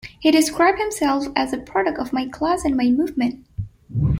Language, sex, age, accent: English, female, 19-29, United States English